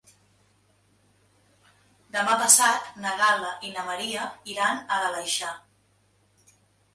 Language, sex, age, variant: Catalan, female, 30-39, Central